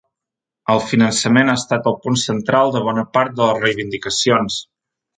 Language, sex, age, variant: Catalan, male, 30-39, Central